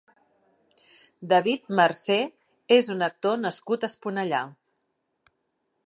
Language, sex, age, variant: Catalan, female, 40-49, Central